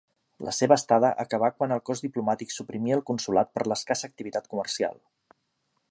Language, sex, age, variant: Catalan, male, 50-59, Central